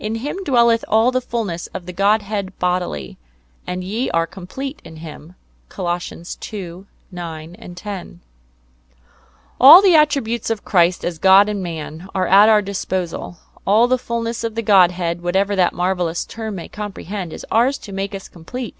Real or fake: real